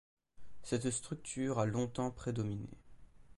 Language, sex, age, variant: French, male, under 19, Français de métropole